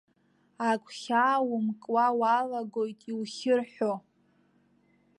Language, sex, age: Abkhazian, female, under 19